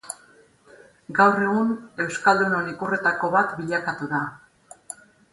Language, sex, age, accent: Basque, female, 50-59, Erdialdekoa edo Nafarra (Gipuzkoa, Nafarroa)